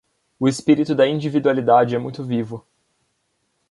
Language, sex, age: Portuguese, male, under 19